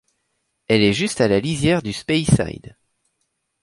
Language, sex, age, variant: French, male, 30-39, Français de métropole